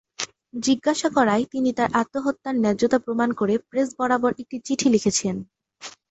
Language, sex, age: Bengali, female, under 19